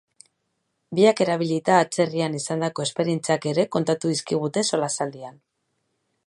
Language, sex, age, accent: Basque, female, 30-39, Mendebalekoa (Araba, Bizkaia, Gipuzkoako mendebaleko herri batzuk)